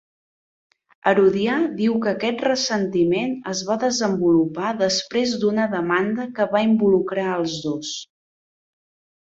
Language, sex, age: Catalan, female, 30-39